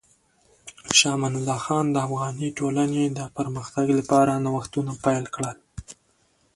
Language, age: Pashto, 19-29